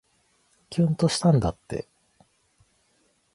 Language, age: Japanese, 40-49